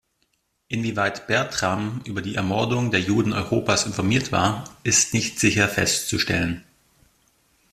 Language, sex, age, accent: German, male, 19-29, Deutschland Deutsch